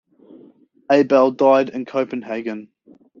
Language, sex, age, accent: English, male, 19-29, New Zealand English